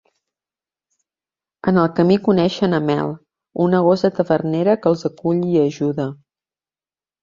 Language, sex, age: Catalan, female, 40-49